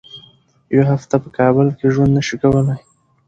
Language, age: Pashto, under 19